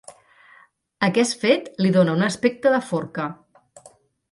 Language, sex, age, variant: Catalan, female, 40-49, Central